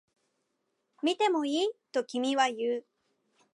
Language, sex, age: Japanese, female, 19-29